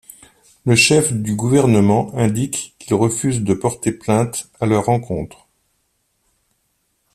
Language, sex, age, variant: French, male, 50-59, Français de métropole